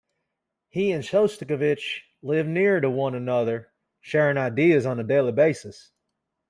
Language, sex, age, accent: English, male, 19-29, United States English